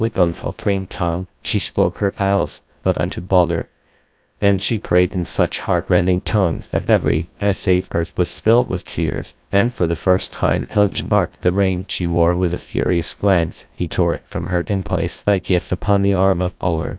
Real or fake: fake